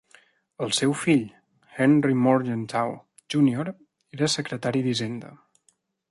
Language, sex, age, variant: Catalan, male, 19-29, Central